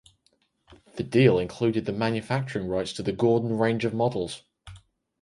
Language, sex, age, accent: English, male, under 19, England English